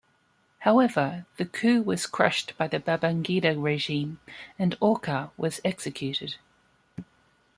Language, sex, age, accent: English, female, 30-39, Australian English